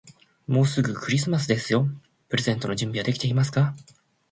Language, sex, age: Japanese, male, 19-29